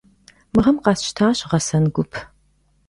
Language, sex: Kabardian, female